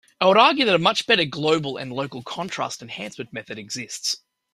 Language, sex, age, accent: English, male, 40-49, Australian English